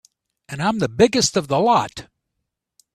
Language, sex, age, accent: English, male, 70-79, United States English